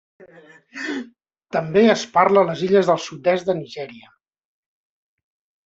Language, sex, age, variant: Catalan, male, 40-49, Central